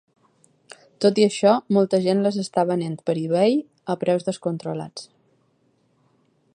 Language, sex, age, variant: Catalan, female, 30-39, Balear